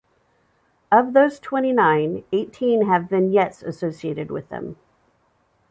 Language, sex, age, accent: English, female, 50-59, United States English